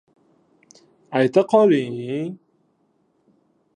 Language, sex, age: Uzbek, male, 30-39